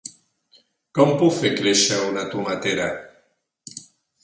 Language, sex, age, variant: Catalan, male, 60-69, Central